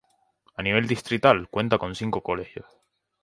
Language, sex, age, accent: Spanish, male, 19-29, España: Islas Canarias